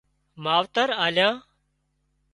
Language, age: Wadiyara Koli, 40-49